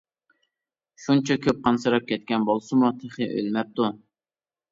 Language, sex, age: Uyghur, male, 19-29